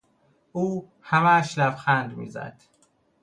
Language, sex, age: Persian, male, 30-39